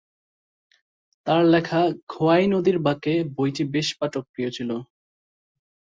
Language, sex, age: Bengali, male, 19-29